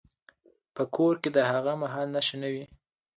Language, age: Pashto, under 19